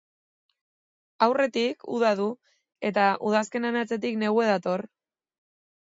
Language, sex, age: Basque, female, 30-39